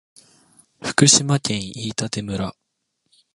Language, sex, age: Japanese, male, 19-29